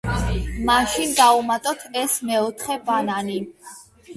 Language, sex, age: Georgian, female, under 19